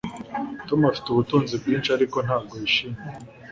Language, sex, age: Kinyarwanda, male, under 19